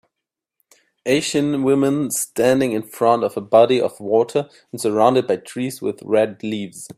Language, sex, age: English, male, 30-39